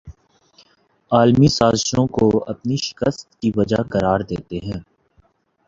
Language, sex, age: Urdu, male, 19-29